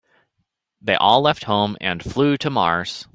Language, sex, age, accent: English, male, 30-39, United States English